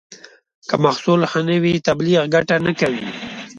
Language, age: Pashto, 30-39